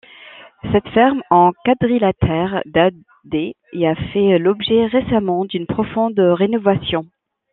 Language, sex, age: French, female, 30-39